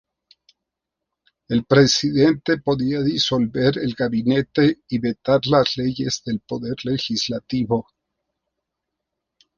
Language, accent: Spanish, México